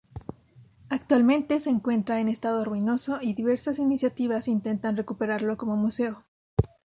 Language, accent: Spanish, México